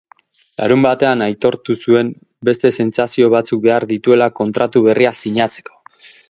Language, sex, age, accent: Basque, male, 30-39, Erdialdekoa edo Nafarra (Gipuzkoa, Nafarroa)